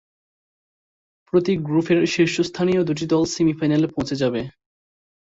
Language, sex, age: Bengali, male, 19-29